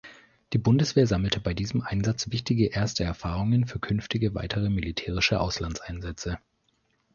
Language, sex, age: German, male, 19-29